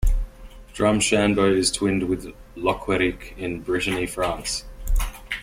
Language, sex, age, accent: English, male, 19-29, Australian English